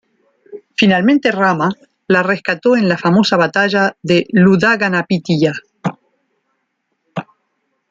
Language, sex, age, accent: Spanish, female, 50-59, Rioplatense: Argentina, Uruguay, este de Bolivia, Paraguay